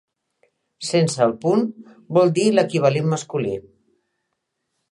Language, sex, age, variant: Catalan, female, 60-69, Central